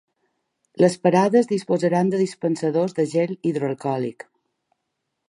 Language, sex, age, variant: Catalan, female, 40-49, Balear